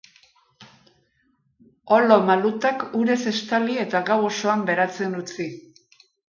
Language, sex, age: Basque, female, 60-69